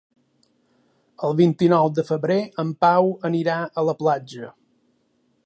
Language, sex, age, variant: Catalan, male, 40-49, Balear